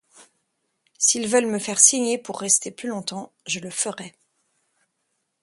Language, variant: French, Français de métropole